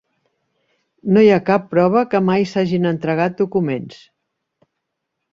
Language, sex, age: Catalan, female, 60-69